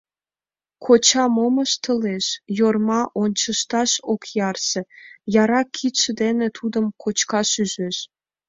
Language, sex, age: Mari, female, 19-29